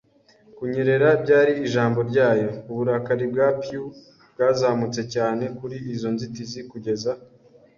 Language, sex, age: Kinyarwanda, male, 19-29